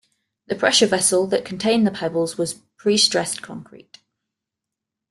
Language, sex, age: English, female, 30-39